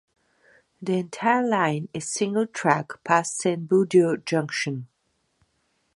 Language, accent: English, Eastern European